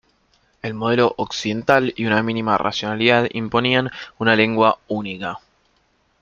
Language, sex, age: Spanish, male, 19-29